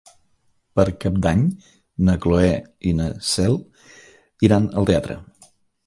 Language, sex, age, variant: Catalan, male, 50-59, Central